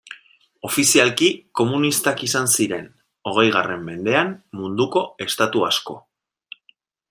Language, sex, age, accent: Basque, male, 30-39, Mendebalekoa (Araba, Bizkaia, Gipuzkoako mendebaleko herri batzuk)